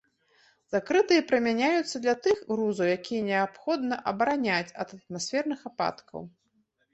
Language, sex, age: Belarusian, female, 40-49